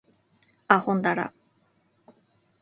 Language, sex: Japanese, female